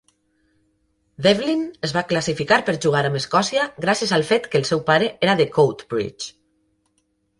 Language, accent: Catalan, valencià